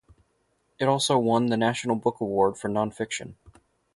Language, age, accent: English, 30-39, United States English